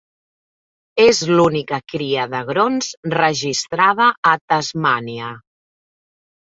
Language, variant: Catalan, Central